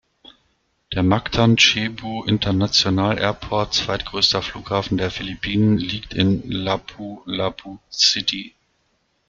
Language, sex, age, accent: German, male, 40-49, Deutschland Deutsch